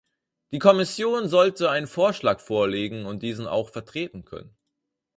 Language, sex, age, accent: German, male, 19-29, Deutschland Deutsch